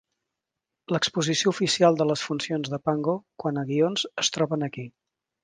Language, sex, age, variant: Catalan, male, 50-59, Central